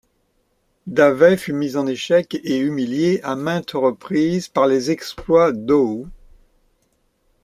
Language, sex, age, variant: French, male, 70-79, Français de métropole